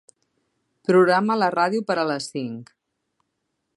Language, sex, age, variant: Catalan, female, 30-39, Central